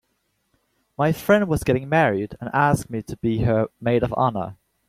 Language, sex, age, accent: English, male, 19-29, United States English